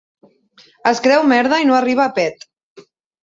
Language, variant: Catalan, Central